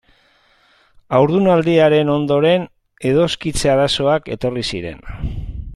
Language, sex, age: Basque, male, 60-69